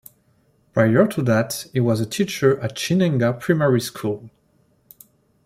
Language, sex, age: English, male, 30-39